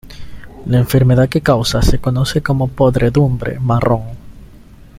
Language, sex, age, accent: Spanish, male, 19-29, Andino-Pacífico: Colombia, Perú, Ecuador, oeste de Bolivia y Venezuela andina